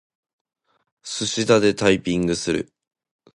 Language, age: Japanese, 19-29